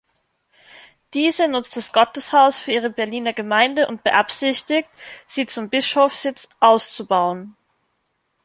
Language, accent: German, Österreichisches Deutsch